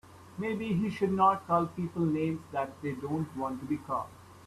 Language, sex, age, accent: English, male, 19-29, India and South Asia (India, Pakistan, Sri Lanka)